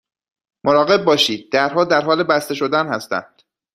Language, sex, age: Persian, male, 30-39